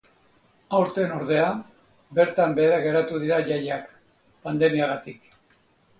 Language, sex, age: Basque, male, 60-69